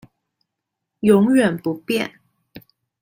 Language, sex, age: Chinese, female, 30-39